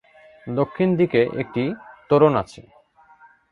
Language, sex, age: Bengali, male, 19-29